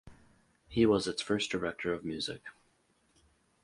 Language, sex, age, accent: English, male, 30-39, United States English